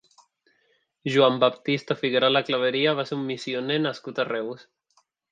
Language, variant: Catalan, Central